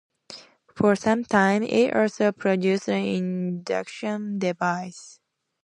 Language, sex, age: English, female, 19-29